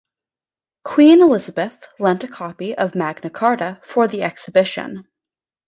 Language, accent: English, United States English